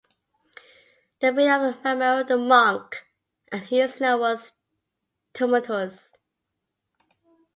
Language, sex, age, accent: English, female, 40-49, Scottish English